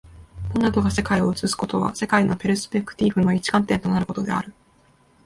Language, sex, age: Japanese, female, 19-29